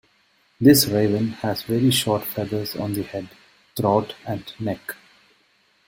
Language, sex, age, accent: English, male, 30-39, India and South Asia (India, Pakistan, Sri Lanka)